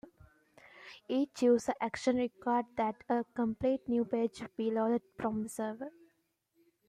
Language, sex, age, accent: English, female, 19-29, England English